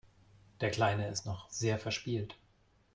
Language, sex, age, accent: German, male, 40-49, Deutschland Deutsch